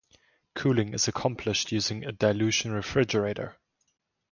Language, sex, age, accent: English, male, under 19, England English